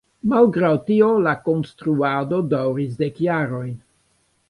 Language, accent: Esperanto, Internacia